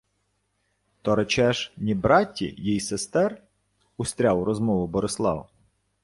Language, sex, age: Ukrainian, male, 40-49